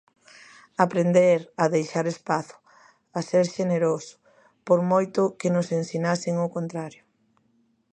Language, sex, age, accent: Galician, female, 40-49, Normativo (estándar)